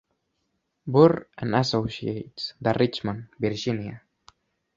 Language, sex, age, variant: Catalan, male, under 19, Central